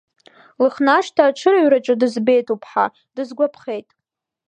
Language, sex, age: Abkhazian, female, 19-29